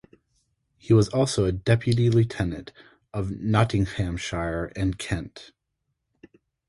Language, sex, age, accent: English, male, 30-39, United States English